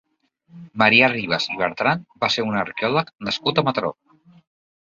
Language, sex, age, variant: Catalan, male, 40-49, Central